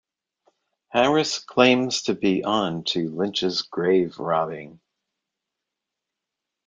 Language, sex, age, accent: English, male, 60-69, United States English